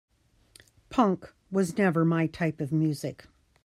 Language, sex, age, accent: English, female, 60-69, United States English